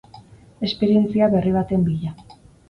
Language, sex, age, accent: Basque, female, 19-29, Mendebalekoa (Araba, Bizkaia, Gipuzkoako mendebaleko herri batzuk)